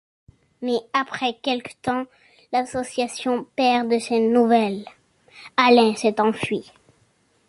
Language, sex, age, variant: French, male, under 19, Français de métropole